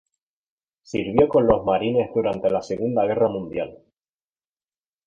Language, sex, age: Spanish, male, 19-29